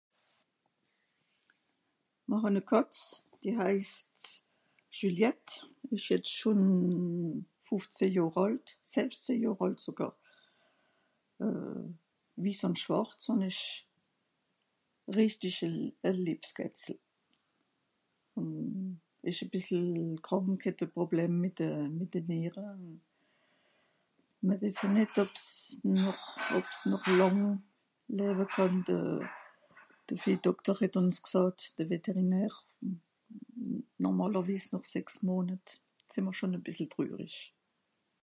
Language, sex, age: Swiss German, female, 60-69